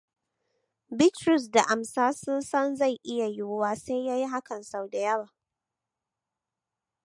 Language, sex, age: Hausa, female, 19-29